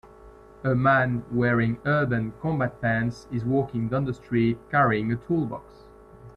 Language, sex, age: English, male, 19-29